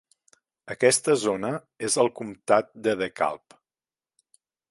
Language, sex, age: Catalan, male, 50-59